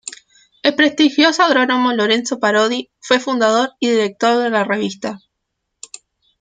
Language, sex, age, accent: Spanish, female, 19-29, Rioplatense: Argentina, Uruguay, este de Bolivia, Paraguay